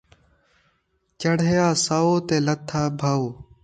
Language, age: Saraiki, under 19